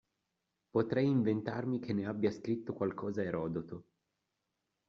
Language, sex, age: Italian, male, 19-29